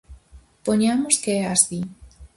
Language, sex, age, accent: Galician, female, under 19, Central (gheada)